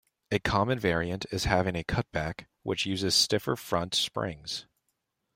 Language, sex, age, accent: English, male, 19-29, United States English